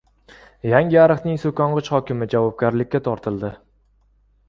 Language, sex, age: Uzbek, male, 19-29